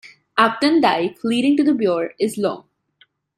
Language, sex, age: English, female, 19-29